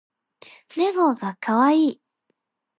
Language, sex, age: Japanese, female, 19-29